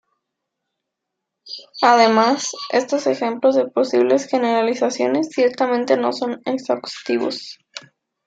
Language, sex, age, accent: Spanish, female, 19-29, México